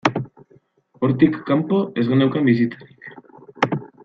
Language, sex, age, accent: Basque, male, 19-29, Erdialdekoa edo Nafarra (Gipuzkoa, Nafarroa)